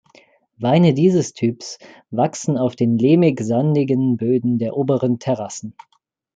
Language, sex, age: German, male, 19-29